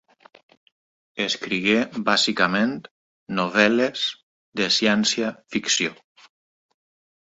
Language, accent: Catalan, valencià